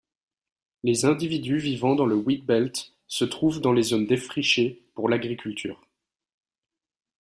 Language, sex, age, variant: French, male, 19-29, Français de métropole